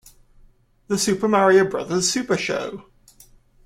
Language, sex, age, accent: English, male, 19-29, England English